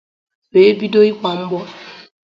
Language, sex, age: Igbo, female, under 19